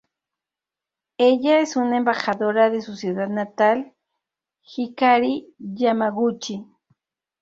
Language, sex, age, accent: Spanish, female, 50-59, México